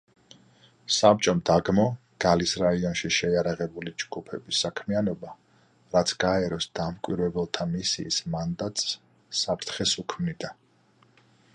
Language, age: Georgian, 40-49